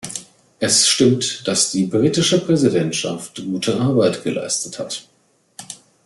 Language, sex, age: German, male, 40-49